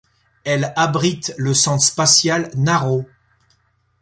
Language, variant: French, Français de métropole